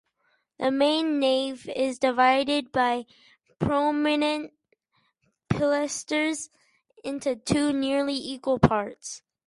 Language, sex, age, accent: English, male, under 19, United States English